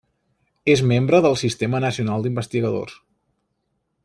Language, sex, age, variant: Catalan, male, 19-29, Central